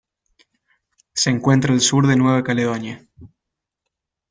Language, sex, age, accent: Spanish, male, 19-29, Rioplatense: Argentina, Uruguay, este de Bolivia, Paraguay